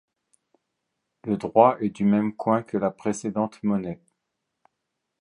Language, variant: French, Français de métropole